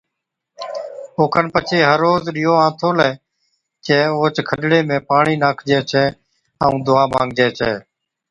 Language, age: Od, 40-49